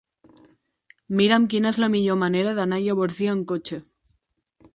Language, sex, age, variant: Catalan, female, under 19, Nord-Occidental